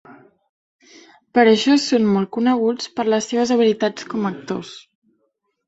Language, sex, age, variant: Catalan, female, 19-29, Balear